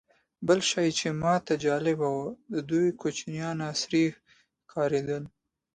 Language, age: Pashto, 19-29